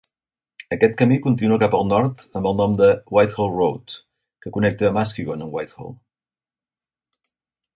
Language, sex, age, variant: Catalan, male, 60-69, Central